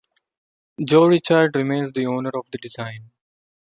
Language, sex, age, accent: English, male, 19-29, India and South Asia (India, Pakistan, Sri Lanka)